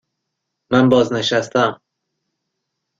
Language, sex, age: Persian, male, 19-29